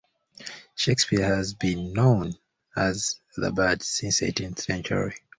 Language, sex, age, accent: English, male, 19-29, United States English